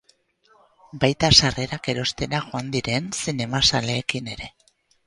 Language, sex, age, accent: Basque, female, 50-59, Erdialdekoa edo Nafarra (Gipuzkoa, Nafarroa)